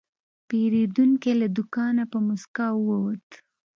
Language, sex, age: Pashto, female, 19-29